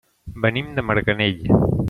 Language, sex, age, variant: Catalan, male, 40-49, Central